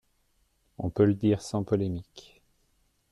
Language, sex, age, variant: French, male, 30-39, Français de métropole